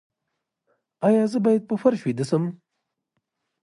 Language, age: Pashto, 40-49